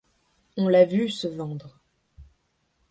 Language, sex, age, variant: French, female, 19-29, Français de métropole